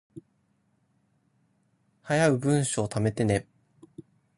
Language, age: Japanese, under 19